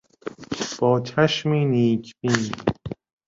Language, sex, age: Persian, male, 19-29